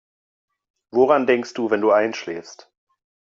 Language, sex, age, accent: German, male, 30-39, Deutschland Deutsch